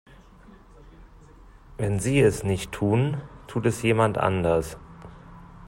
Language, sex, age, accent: German, male, 30-39, Deutschland Deutsch